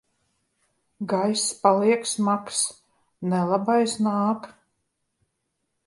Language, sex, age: Latvian, female, 50-59